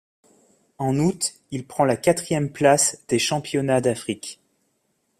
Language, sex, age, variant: French, male, 40-49, Français de métropole